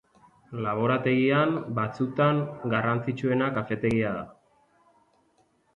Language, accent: Basque, Mendebalekoa (Araba, Bizkaia, Gipuzkoako mendebaleko herri batzuk)